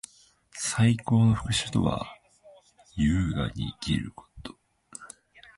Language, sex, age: Japanese, male, 19-29